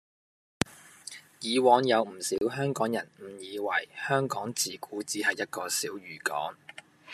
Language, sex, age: Cantonese, male, 30-39